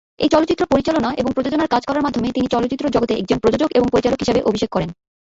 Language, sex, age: Bengali, female, 30-39